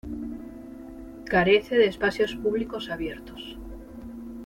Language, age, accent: Spanish, 40-49, España: Norte peninsular (Asturias, Castilla y León, Cantabria, País Vasco, Navarra, Aragón, La Rioja, Guadalajara, Cuenca)